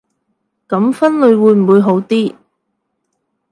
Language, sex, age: Cantonese, female, 30-39